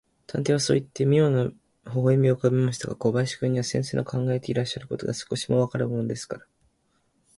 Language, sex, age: Japanese, male, 19-29